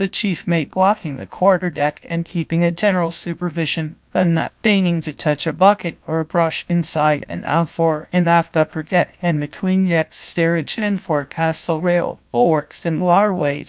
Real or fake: fake